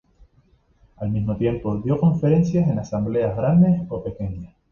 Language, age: Spanish, 19-29